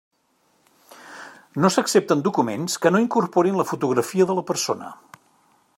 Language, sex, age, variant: Catalan, male, 50-59, Central